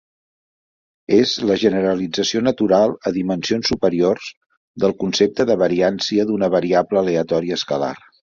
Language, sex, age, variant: Catalan, male, 50-59, Central